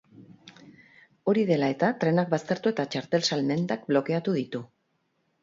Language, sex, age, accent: Basque, female, 40-49, Erdialdekoa edo Nafarra (Gipuzkoa, Nafarroa)